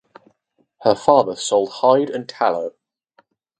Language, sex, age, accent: English, male, under 19, England English